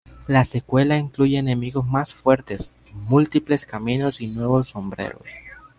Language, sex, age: Spanish, male, 19-29